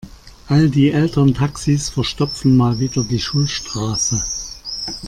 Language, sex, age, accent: German, male, 50-59, Deutschland Deutsch